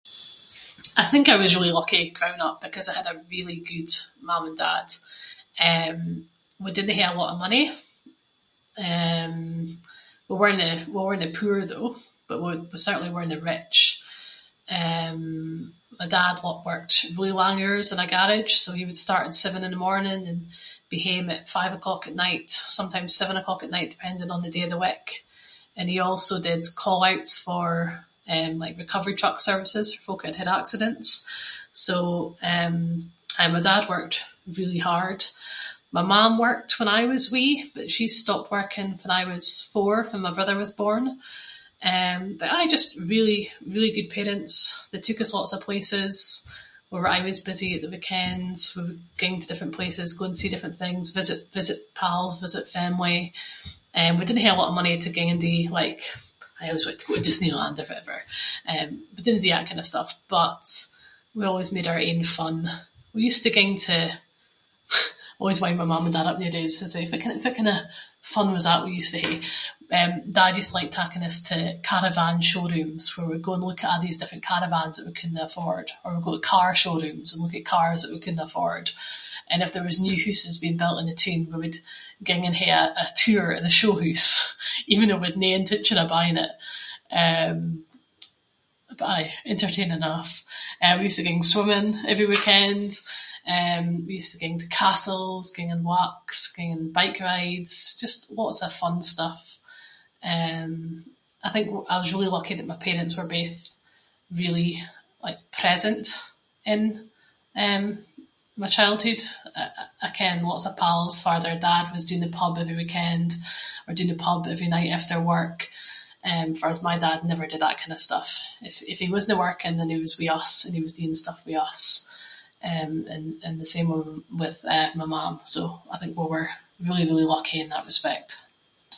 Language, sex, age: Scots, female, 30-39